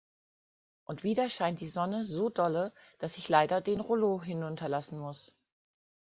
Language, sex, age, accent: German, female, 40-49, Deutschland Deutsch